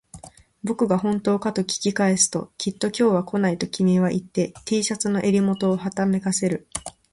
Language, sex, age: Japanese, female, 19-29